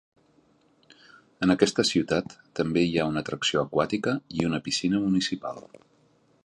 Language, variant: Catalan, Central